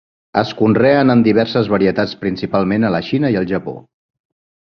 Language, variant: Catalan, Central